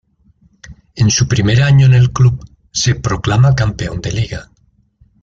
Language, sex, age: Spanish, male, 60-69